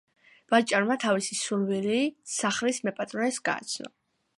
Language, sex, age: Georgian, female, under 19